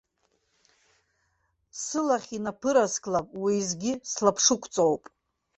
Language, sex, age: Abkhazian, female, 50-59